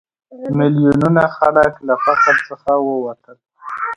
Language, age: Pashto, 30-39